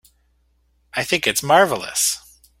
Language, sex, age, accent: English, male, 40-49, Canadian English